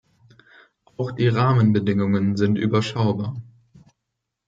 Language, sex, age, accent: German, male, 19-29, Deutschland Deutsch